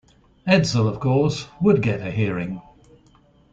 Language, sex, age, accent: English, male, 60-69, England English